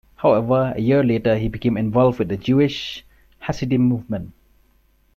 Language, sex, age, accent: English, male, 30-39, India and South Asia (India, Pakistan, Sri Lanka)